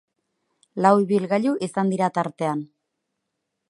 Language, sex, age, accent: Basque, female, 30-39, Erdialdekoa edo Nafarra (Gipuzkoa, Nafarroa)